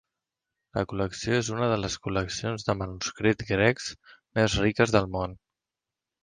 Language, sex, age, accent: Catalan, male, 30-39, central; valencià